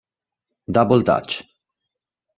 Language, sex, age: Italian, male, 30-39